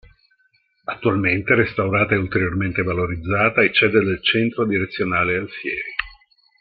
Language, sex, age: Italian, male, 60-69